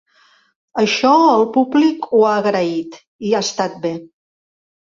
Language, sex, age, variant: Catalan, female, 50-59, Central